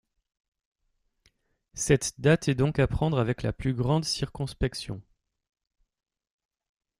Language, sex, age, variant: French, male, 30-39, Français de métropole